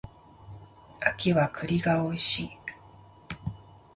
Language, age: Japanese, 40-49